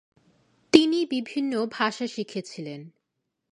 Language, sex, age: Bengali, female, 19-29